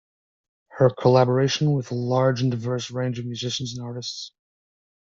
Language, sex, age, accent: English, male, 19-29, United States English